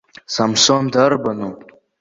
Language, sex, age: Abkhazian, male, under 19